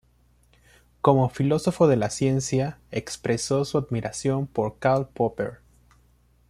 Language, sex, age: Spanish, male, 19-29